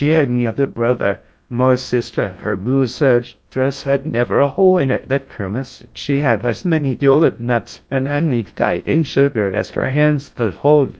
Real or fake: fake